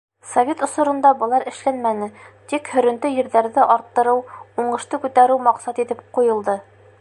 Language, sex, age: Bashkir, female, 30-39